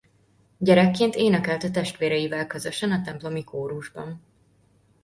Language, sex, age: Hungarian, female, 19-29